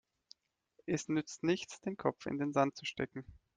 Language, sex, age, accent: German, male, 30-39, Deutschland Deutsch